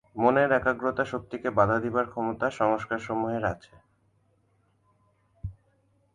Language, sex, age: Bengali, male, 19-29